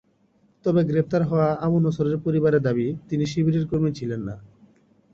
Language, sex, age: Bengali, male, 19-29